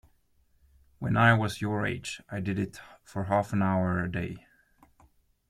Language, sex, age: English, male, 30-39